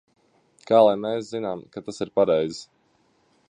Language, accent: Latvian, Vidus dialekts